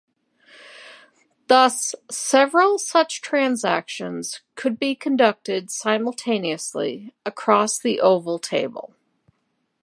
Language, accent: English, United States English